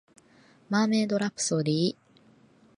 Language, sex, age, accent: Japanese, female, 19-29, 標準語